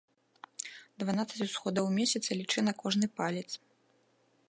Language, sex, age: Belarusian, female, 19-29